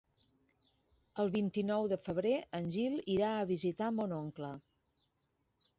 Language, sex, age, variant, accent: Catalan, female, 50-59, Central, central